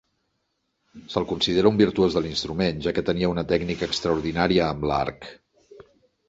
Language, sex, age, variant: Catalan, male, 40-49, Central